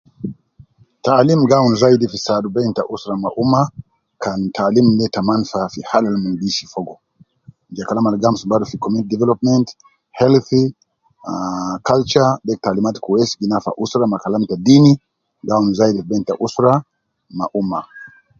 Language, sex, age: Nubi, male, 50-59